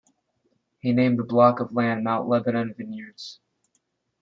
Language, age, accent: English, 30-39, United States English